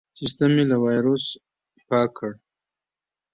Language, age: Pashto, 19-29